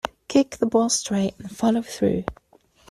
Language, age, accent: English, 19-29, England English